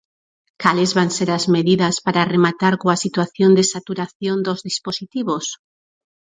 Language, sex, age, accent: Galician, female, 40-49, Normativo (estándar)